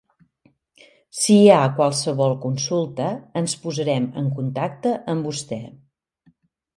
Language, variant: Catalan, Central